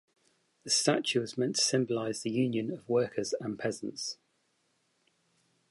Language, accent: English, England English